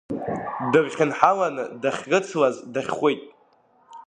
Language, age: Abkhazian, under 19